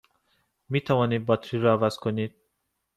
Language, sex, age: Persian, male, 19-29